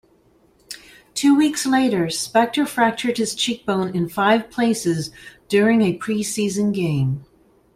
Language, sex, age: English, female, 40-49